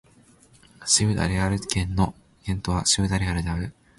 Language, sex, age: Japanese, male, 19-29